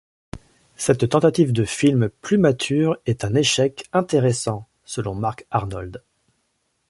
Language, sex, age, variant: French, male, 40-49, Français de métropole